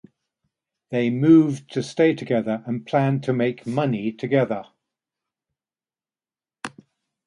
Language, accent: English, England English